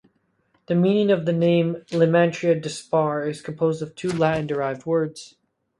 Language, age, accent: English, under 19, United States English